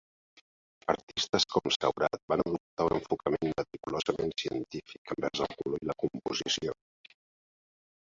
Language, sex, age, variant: Catalan, male, 50-59, Central